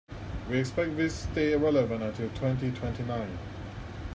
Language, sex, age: English, male, 30-39